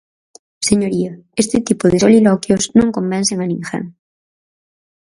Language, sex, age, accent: Galician, female, under 19, Atlántico (seseo e gheada)